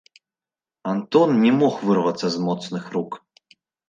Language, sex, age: Belarusian, male, 19-29